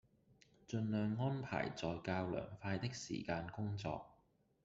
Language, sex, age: Cantonese, male, 19-29